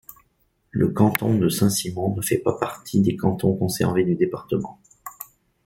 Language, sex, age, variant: French, male, 40-49, Français de métropole